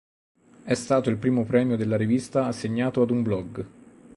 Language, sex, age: Italian, male, 30-39